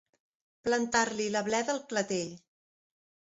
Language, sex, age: Catalan, female, 40-49